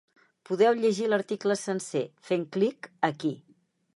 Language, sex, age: Catalan, female, 60-69